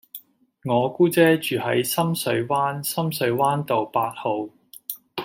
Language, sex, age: Cantonese, male, 30-39